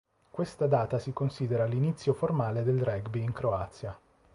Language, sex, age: Italian, male, 30-39